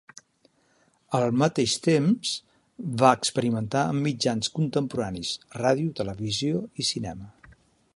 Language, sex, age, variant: Catalan, male, 70-79, Central